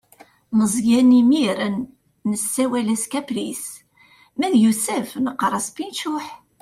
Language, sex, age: Kabyle, female, 40-49